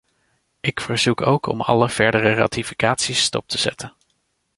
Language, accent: Dutch, Nederlands Nederlands